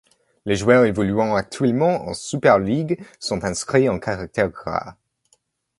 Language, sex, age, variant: French, male, 19-29, Français de métropole